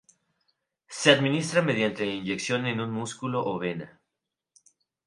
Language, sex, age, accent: Spanish, male, 19-29, México